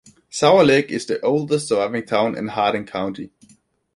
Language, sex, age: English, male, under 19